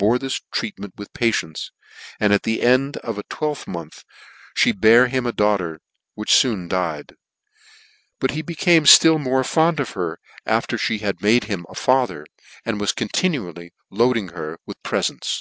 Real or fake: real